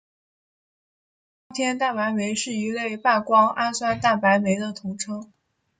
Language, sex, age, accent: Chinese, female, 19-29, 出生地：北京市